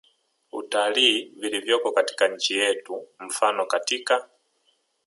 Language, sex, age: Swahili, male, 30-39